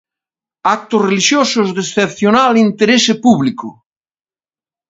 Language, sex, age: Galician, male, 40-49